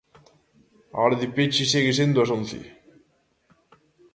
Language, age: Galician, 19-29